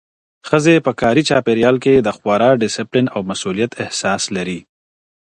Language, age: Pashto, 30-39